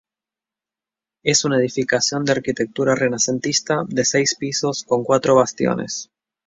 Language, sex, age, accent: Spanish, male, 19-29, Rioplatense: Argentina, Uruguay, este de Bolivia, Paraguay